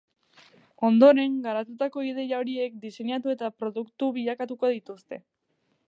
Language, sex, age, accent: Basque, female, 19-29, Mendebalekoa (Araba, Bizkaia, Gipuzkoako mendebaleko herri batzuk)